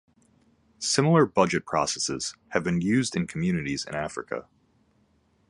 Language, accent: English, United States English